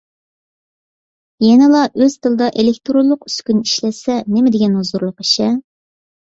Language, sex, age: Uyghur, female, 30-39